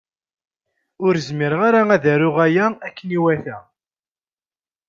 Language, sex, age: Kabyle, male, 19-29